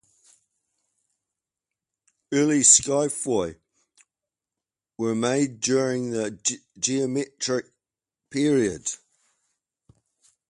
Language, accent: English, New Zealand English